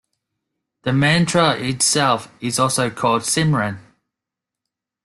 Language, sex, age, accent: English, male, 19-29, Australian English